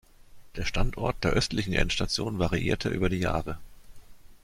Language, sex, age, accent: German, male, 50-59, Deutschland Deutsch